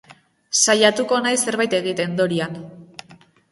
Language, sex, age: Basque, female, under 19